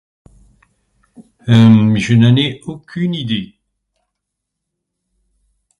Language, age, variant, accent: French, 70-79, Français de métropole, Français du sud de la France